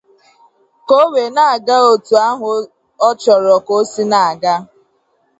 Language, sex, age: Igbo, female, 19-29